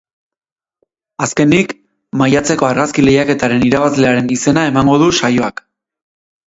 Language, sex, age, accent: Basque, male, 30-39, Erdialdekoa edo Nafarra (Gipuzkoa, Nafarroa)